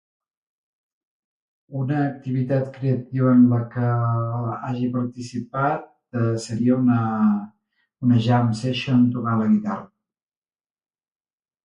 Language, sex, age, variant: Catalan, male, 50-59, Central